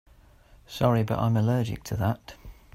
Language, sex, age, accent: English, male, 40-49, England English